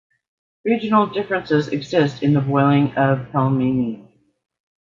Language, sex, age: English, female, 50-59